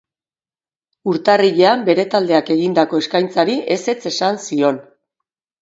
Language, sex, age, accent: Basque, female, 40-49, Mendebalekoa (Araba, Bizkaia, Gipuzkoako mendebaleko herri batzuk)